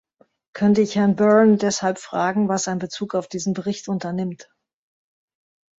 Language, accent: German, Deutschland Deutsch